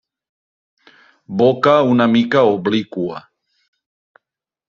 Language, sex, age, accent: Catalan, male, 50-59, valencià